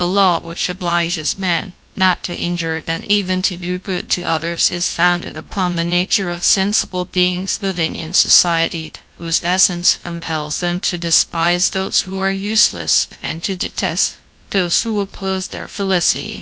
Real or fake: fake